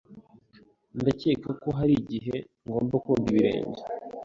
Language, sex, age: Kinyarwanda, male, 19-29